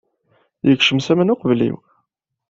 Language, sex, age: Kabyle, male, 19-29